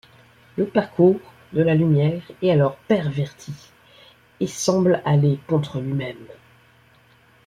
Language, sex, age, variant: French, male, under 19, Français de métropole